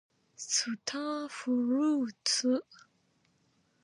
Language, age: Japanese, 19-29